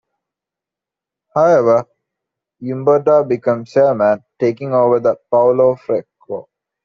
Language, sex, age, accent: English, male, 19-29, India and South Asia (India, Pakistan, Sri Lanka)